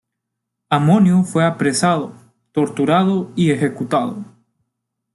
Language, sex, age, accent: Spanish, male, 19-29, América central